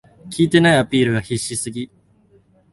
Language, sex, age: Japanese, male, 19-29